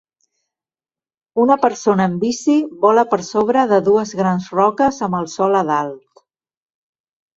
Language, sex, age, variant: Catalan, female, 50-59, Central